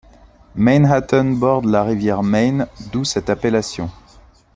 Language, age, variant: French, 40-49, Français de métropole